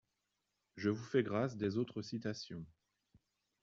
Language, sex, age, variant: French, male, 30-39, Français de métropole